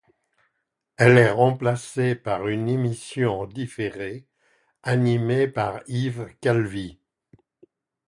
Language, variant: French, Français de métropole